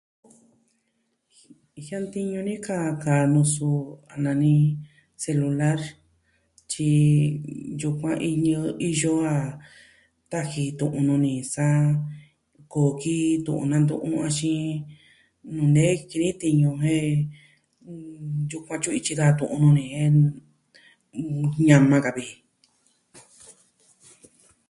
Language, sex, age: Southwestern Tlaxiaco Mixtec, female, 40-49